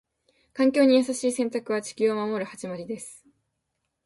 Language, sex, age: Japanese, female, 19-29